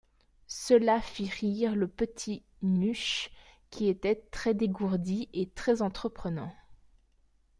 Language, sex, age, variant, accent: French, female, 19-29, Français d'Europe, Français de Belgique